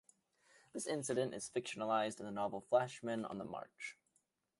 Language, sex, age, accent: English, male, under 19, United States English